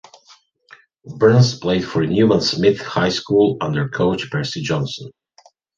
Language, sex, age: English, male, 50-59